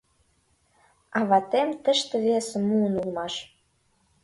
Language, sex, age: Mari, female, under 19